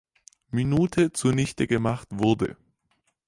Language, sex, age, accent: German, male, under 19, Deutschland Deutsch